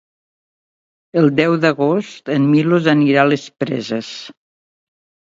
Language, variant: Catalan, Septentrional